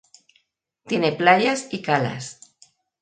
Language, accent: Spanish, España: Centro-Sur peninsular (Madrid, Toledo, Castilla-La Mancha)